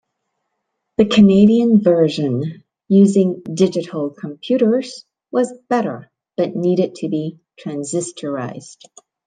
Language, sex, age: English, female, 50-59